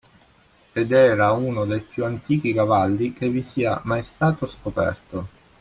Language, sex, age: Italian, male, 40-49